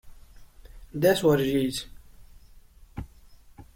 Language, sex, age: English, male, 19-29